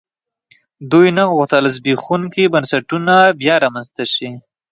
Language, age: Pashto, 19-29